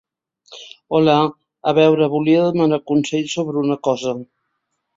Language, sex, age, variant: Catalan, female, 70-79, Central